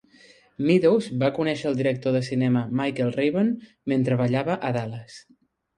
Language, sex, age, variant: Catalan, male, 30-39, Central